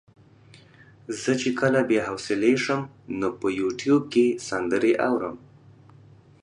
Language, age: Pashto, 30-39